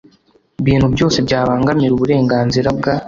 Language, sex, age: Kinyarwanda, male, under 19